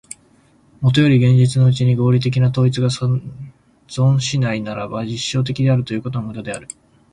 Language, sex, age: Japanese, male, 19-29